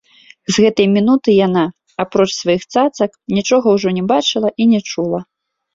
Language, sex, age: Belarusian, female, 30-39